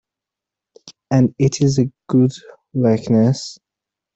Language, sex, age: English, male, under 19